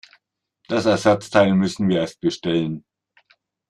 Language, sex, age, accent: German, male, 50-59, Deutschland Deutsch